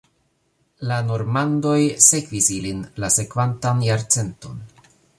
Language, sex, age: Esperanto, male, 40-49